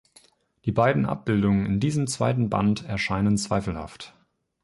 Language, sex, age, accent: German, male, 19-29, Deutschland Deutsch